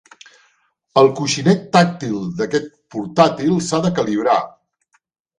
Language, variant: Catalan, Central